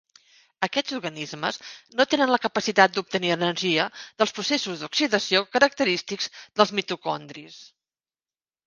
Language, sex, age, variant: Catalan, female, 50-59, Nord-Occidental